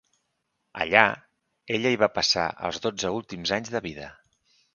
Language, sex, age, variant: Catalan, male, 40-49, Central